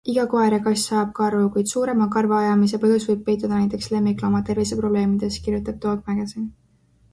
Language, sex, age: Estonian, female, 19-29